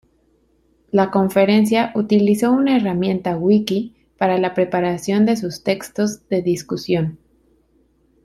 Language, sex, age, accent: Spanish, female, 30-39, México